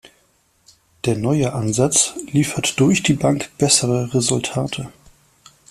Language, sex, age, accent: German, male, 40-49, Deutschland Deutsch